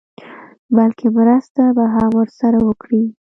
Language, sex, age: Pashto, female, 19-29